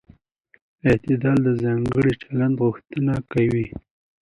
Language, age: Pashto, 19-29